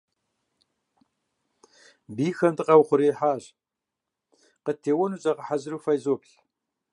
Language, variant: Kabardian, Адыгэбзэ (Къэбэрдей, Кирил, псоми зэдай)